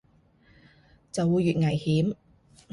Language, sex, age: Cantonese, female, 30-39